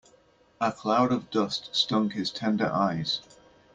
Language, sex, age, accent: English, male, 30-39, England English